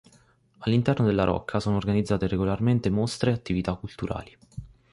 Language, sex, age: Italian, male, 19-29